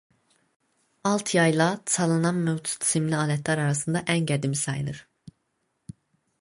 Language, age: Azerbaijani, under 19